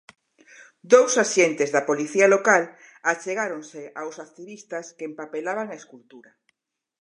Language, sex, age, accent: Galician, female, 60-69, Normativo (estándar)